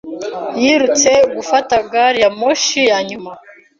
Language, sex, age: Kinyarwanda, female, 19-29